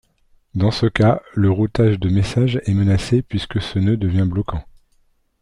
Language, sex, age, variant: French, male, 40-49, Français de métropole